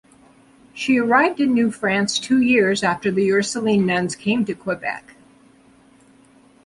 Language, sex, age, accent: English, female, 50-59, United States English